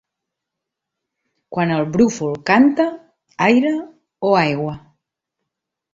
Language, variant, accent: Catalan, Central, Barceloní